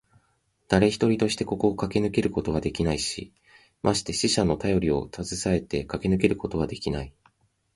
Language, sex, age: Japanese, male, 30-39